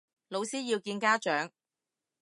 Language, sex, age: Cantonese, female, 30-39